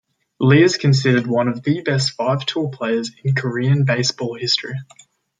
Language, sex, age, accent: English, male, under 19, Australian English